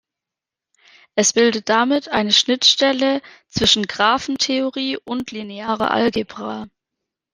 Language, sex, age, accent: German, female, 19-29, Deutschland Deutsch